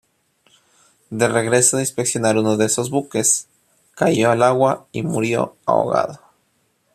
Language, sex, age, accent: Spanish, male, 40-49, Andino-Pacífico: Colombia, Perú, Ecuador, oeste de Bolivia y Venezuela andina